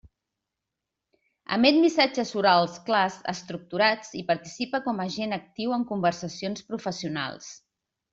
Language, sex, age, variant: Catalan, female, 50-59, Central